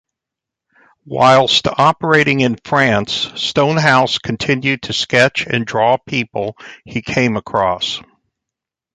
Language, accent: English, United States English